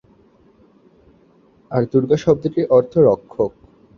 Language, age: Bengali, 19-29